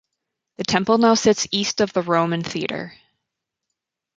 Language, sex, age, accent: English, female, 30-39, United States English